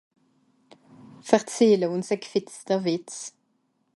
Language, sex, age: Swiss German, female, 19-29